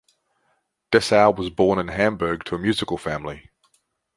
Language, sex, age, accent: English, male, 50-59, Australian English